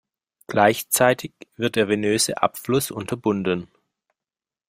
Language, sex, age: German, male, 40-49